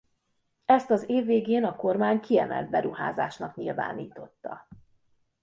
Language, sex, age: Hungarian, female, 50-59